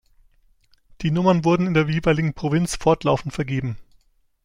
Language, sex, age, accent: German, male, 19-29, Deutschland Deutsch